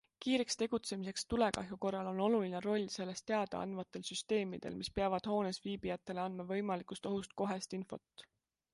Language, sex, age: Estonian, female, 19-29